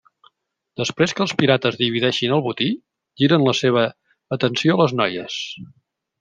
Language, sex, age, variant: Catalan, male, 40-49, Central